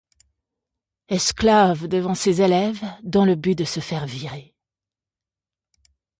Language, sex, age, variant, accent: French, female, 40-49, Français d'Europe, Français de Suisse